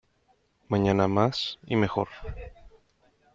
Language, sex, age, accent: Spanish, male, 19-29, México